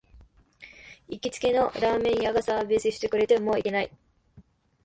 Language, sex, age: Japanese, female, under 19